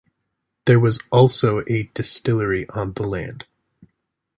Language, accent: English, United States English